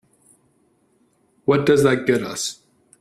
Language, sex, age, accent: English, male, 19-29, Canadian English